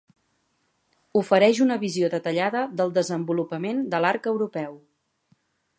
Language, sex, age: Catalan, female, 40-49